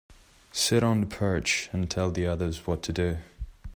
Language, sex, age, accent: English, male, 19-29, United States English